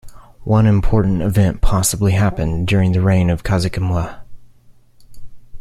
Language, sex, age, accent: English, male, 19-29, United States English